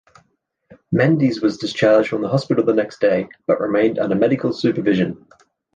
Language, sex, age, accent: English, male, 19-29, Australian English